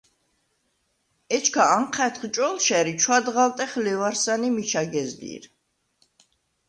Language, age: Svan, 40-49